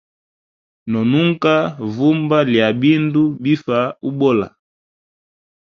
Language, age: Hemba, 19-29